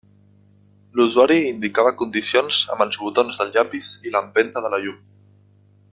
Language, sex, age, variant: Catalan, male, 19-29, Central